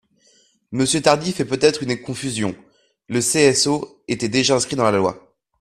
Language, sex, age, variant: French, male, 19-29, Français de métropole